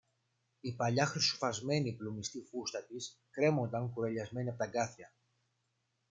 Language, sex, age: Greek, male, 30-39